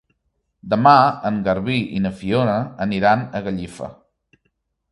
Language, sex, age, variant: Catalan, male, 30-39, Central